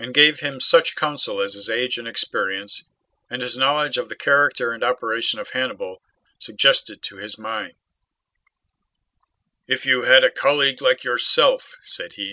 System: none